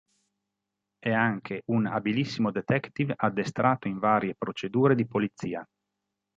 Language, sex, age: Italian, male, 50-59